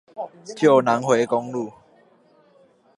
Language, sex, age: Chinese, male, under 19